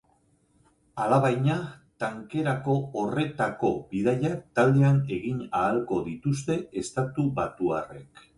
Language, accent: Basque, Mendebalekoa (Araba, Bizkaia, Gipuzkoako mendebaleko herri batzuk)